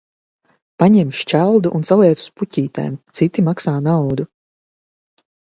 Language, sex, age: Latvian, female, 30-39